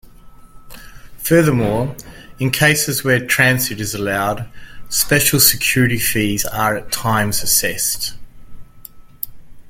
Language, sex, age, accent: English, male, 50-59, Australian English